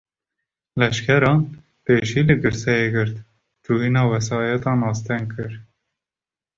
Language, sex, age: Kurdish, male, 19-29